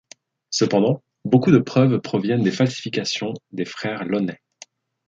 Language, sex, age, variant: French, male, 19-29, Français de métropole